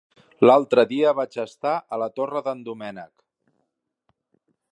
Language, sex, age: Catalan, male, 50-59